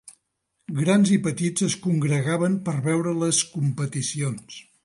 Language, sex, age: Catalan, male, 60-69